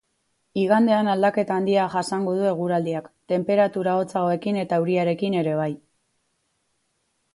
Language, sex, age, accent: Basque, female, 19-29, Mendebalekoa (Araba, Bizkaia, Gipuzkoako mendebaleko herri batzuk)